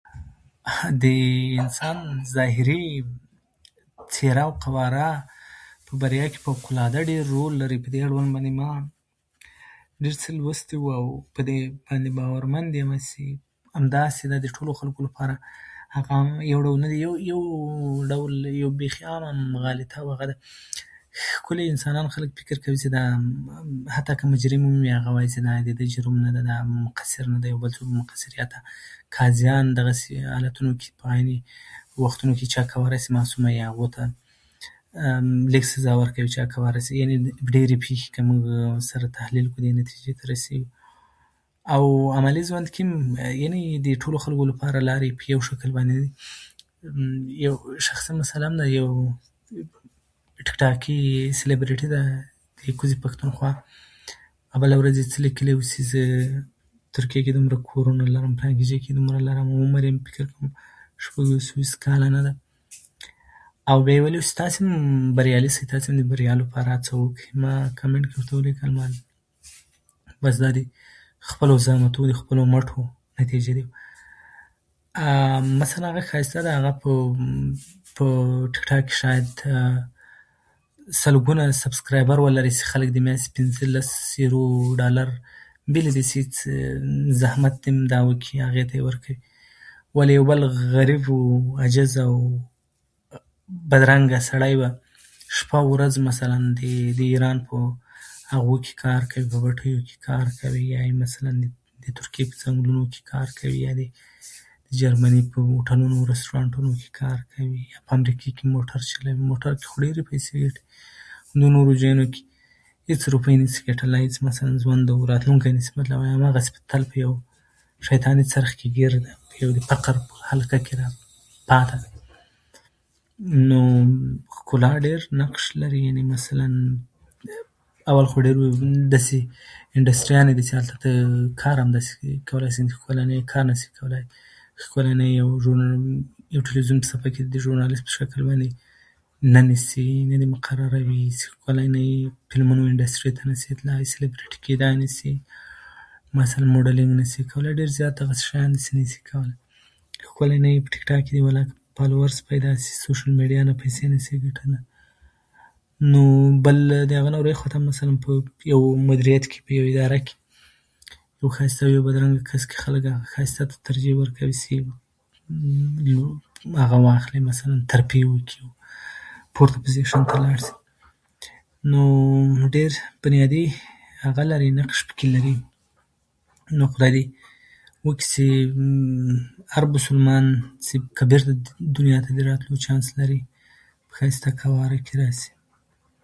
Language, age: Pashto, 30-39